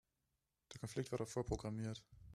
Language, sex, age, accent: German, male, 19-29, Deutschland Deutsch